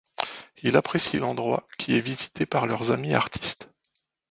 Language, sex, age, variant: French, male, 50-59, Français de métropole